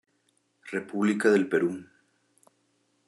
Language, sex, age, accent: Spanish, male, 40-49, México